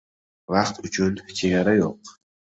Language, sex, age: Uzbek, male, 19-29